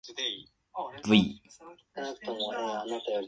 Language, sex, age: Japanese, male, 19-29